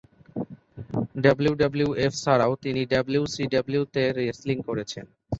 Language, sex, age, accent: Bengali, male, 19-29, Native; শুদ্ধ